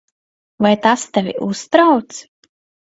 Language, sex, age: Latvian, female, 30-39